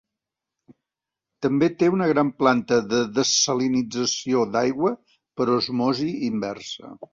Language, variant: Catalan, Central